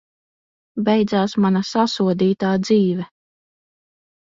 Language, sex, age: Latvian, female, 19-29